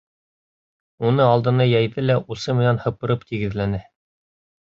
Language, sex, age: Bashkir, male, 30-39